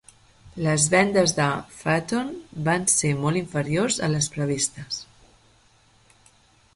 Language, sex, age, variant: Catalan, female, 30-39, Central